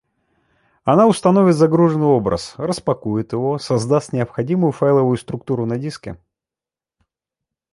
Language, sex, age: Russian, male, 30-39